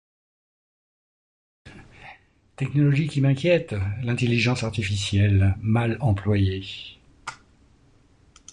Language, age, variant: French, 70-79, Français de métropole